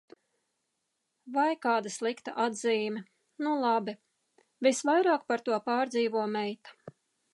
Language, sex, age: Latvian, female, 40-49